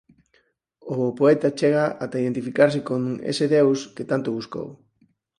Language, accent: Galician, Normativo (estándar)